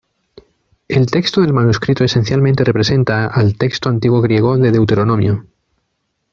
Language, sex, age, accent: Spanish, male, 40-49, España: Centro-Sur peninsular (Madrid, Toledo, Castilla-La Mancha)